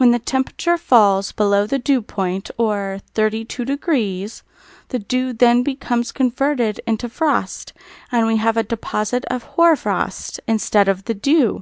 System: none